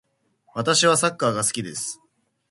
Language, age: Japanese, 19-29